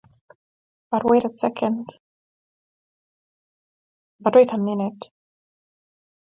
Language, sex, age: English, female, 19-29